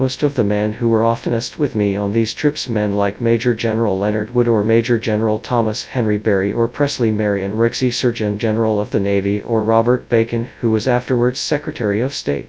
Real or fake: fake